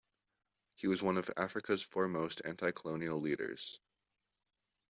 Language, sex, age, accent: English, male, under 19, Canadian English